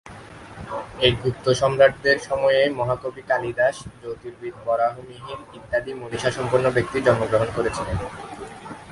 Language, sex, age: Bengali, male, 19-29